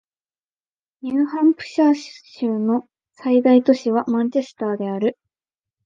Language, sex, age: Japanese, female, 19-29